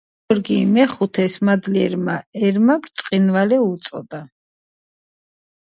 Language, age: Georgian, 40-49